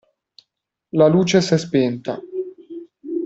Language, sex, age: Italian, male, 30-39